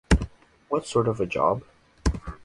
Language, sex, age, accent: English, male, under 19, United States English